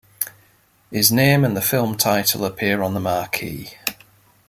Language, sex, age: English, male, 40-49